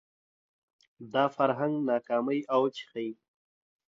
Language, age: Pashto, 30-39